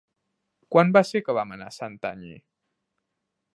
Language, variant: Catalan, Central